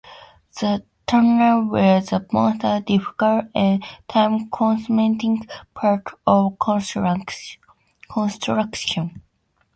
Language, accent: English, United States English